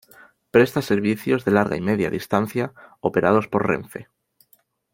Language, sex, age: Spanish, male, 19-29